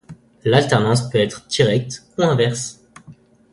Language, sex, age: French, male, under 19